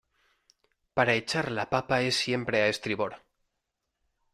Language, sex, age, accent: Spanish, male, 19-29, España: Centro-Sur peninsular (Madrid, Toledo, Castilla-La Mancha)